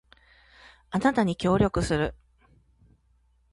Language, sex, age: Japanese, female, 40-49